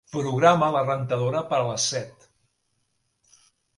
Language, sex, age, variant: Catalan, male, 40-49, Central